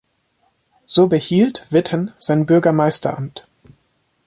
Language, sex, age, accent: German, male, 19-29, Deutschland Deutsch